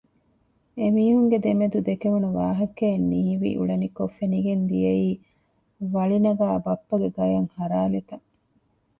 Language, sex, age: Divehi, female, 40-49